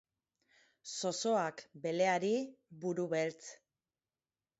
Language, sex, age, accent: Basque, female, 40-49, Mendebalekoa (Araba, Bizkaia, Gipuzkoako mendebaleko herri batzuk)